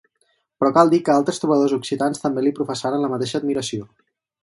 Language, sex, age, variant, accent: Catalan, male, 30-39, Central, central